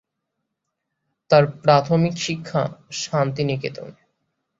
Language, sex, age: Bengali, male, 19-29